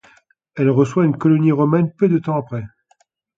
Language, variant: French, Français de métropole